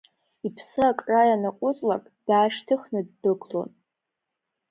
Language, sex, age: Abkhazian, female, under 19